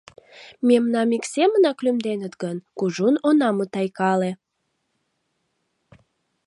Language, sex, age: Mari, female, 19-29